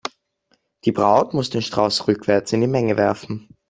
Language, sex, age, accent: German, male, under 19, Österreichisches Deutsch